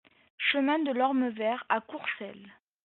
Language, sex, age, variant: French, male, 19-29, Français de métropole